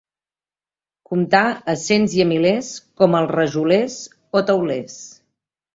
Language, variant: Catalan, Nord-Occidental